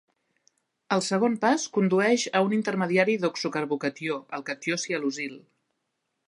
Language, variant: Catalan, Central